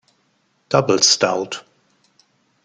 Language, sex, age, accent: German, male, 50-59, Deutschland Deutsch